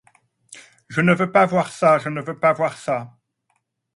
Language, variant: French, Français de métropole